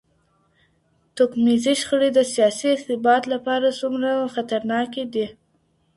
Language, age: Pashto, under 19